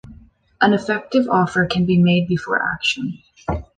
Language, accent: English, Canadian English